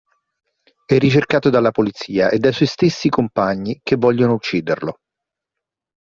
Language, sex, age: Italian, male, 40-49